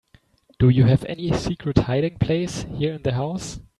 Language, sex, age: English, male, 19-29